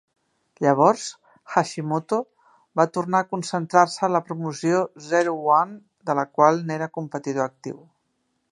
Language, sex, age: Catalan, female, 50-59